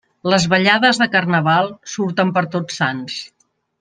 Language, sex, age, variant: Catalan, female, 50-59, Central